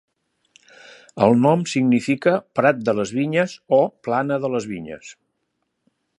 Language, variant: Catalan, Central